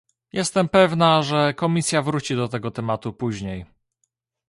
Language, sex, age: Polish, male, 19-29